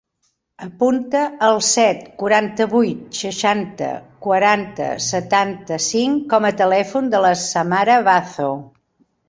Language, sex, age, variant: Catalan, female, 70-79, Central